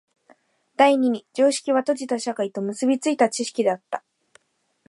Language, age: Japanese, 19-29